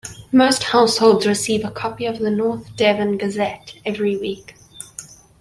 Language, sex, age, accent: English, female, 19-29, Southern African (South Africa, Zimbabwe, Namibia)